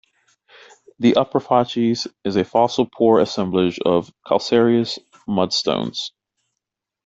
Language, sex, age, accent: English, male, 30-39, United States English